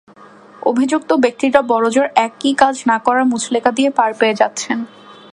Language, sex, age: Bengali, female, 19-29